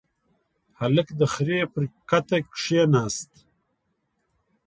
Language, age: Pashto, 30-39